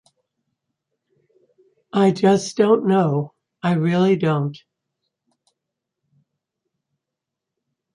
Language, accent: English, United States English